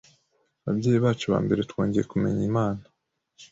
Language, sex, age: Kinyarwanda, male, 40-49